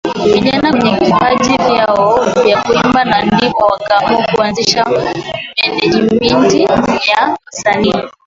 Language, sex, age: Swahili, female, 19-29